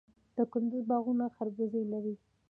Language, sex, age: Pashto, female, under 19